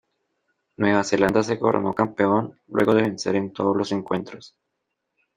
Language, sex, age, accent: Spanish, male, 19-29, Andino-Pacífico: Colombia, Perú, Ecuador, oeste de Bolivia y Venezuela andina